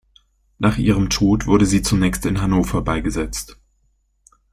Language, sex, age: German, male, 19-29